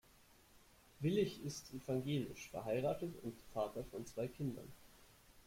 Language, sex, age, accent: German, male, 19-29, Deutschland Deutsch